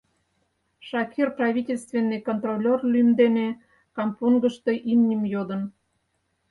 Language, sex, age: Mari, female, 60-69